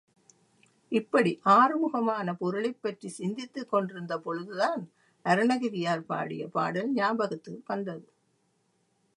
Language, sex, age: Tamil, female, 70-79